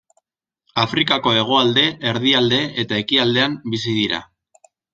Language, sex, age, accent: Basque, male, 19-29, Mendebalekoa (Araba, Bizkaia, Gipuzkoako mendebaleko herri batzuk)